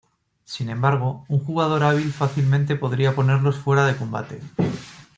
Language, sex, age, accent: Spanish, male, 40-49, España: Norte peninsular (Asturias, Castilla y León, Cantabria, País Vasco, Navarra, Aragón, La Rioja, Guadalajara, Cuenca)